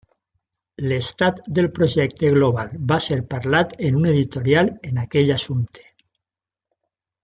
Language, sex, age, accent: Catalan, male, 60-69, valencià